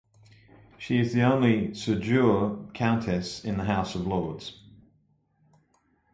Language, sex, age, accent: English, male, 50-59, Australian English